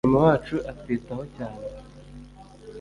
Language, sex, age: Kinyarwanda, male, 19-29